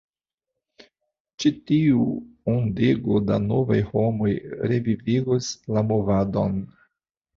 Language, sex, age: Esperanto, male, 50-59